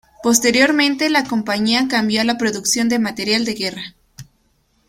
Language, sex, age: Spanish, female, 19-29